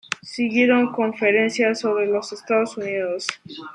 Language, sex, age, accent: Spanish, male, under 19, Andino-Pacífico: Colombia, Perú, Ecuador, oeste de Bolivia y Venezuela andina